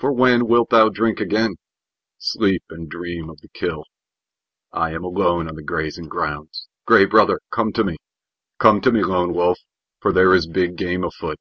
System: none